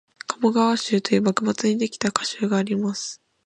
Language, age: Japanese, under 19